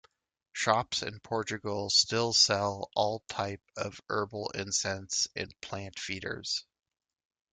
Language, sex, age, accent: English, male, 30-39, United States English